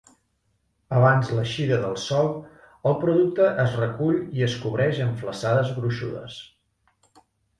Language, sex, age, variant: Catalan, male, 40-49, Central